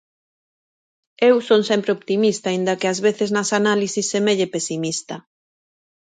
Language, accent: Galician, Oriental (común en zona oriental)